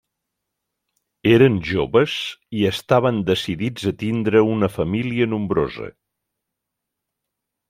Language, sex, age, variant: Catalan, male, 60-69, Central